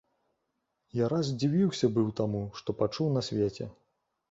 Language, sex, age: Belarusian, male, 30-39